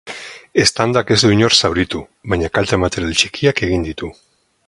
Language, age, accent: Basque, 40-49, Mendebalekoa (Araba, Bizkaia, Gipuzkoako mendebaleko herri batzuk)